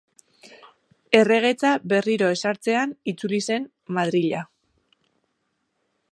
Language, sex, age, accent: Basque, female, 30-39, Erdialdekoa edo Nafarra (Gipuzkoa, Nafarroa)